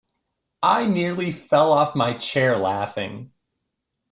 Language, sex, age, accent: English, male, 30-39, United States English